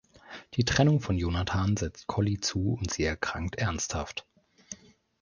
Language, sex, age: German, male, 19-29